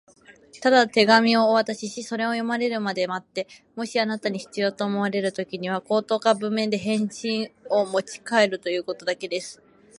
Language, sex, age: Japanese, female, 19-29